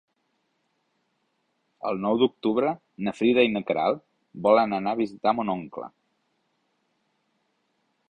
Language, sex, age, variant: Catalan, male, 30-39, Central